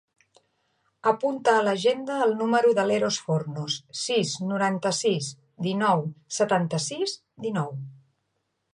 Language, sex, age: Catalan, female, 50-59